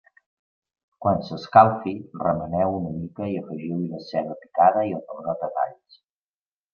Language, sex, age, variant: Catalan, male, 30-39, Central